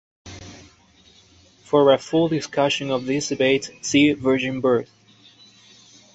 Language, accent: English, United States English